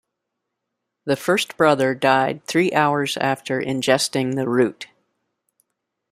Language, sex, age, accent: English, female, 60-69, United States English